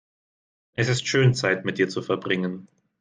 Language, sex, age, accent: German, male, 30-39, Deutschland Deutsch